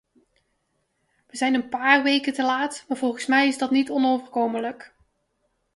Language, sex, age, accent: Dutch, female, 30-39, Nederlands Nederlands